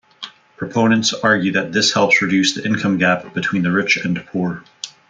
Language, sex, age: English, male, 40-49